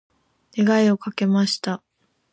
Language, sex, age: Japanese, female, 19-29